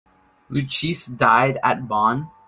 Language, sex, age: English, male, 19-29